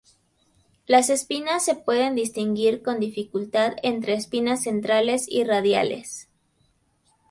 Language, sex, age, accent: Spanish, female, 19-29, México